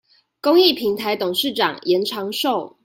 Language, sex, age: Chinese, female, 19-29